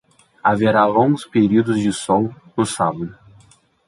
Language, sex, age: Portuguese, male, 19-29